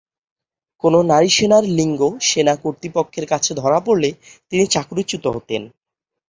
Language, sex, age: Bengali, male, 19-29